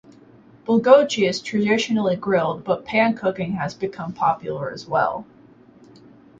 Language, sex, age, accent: English, female, under 19, United States English